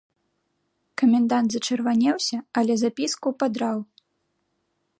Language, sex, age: Belarusian, female, 19-29